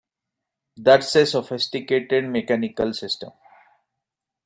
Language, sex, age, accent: English, male, 19-29, India and South Asia (India, Pakistan, Sri Lanka)